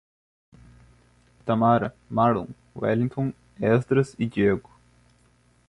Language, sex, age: Portuguese, male, 19-29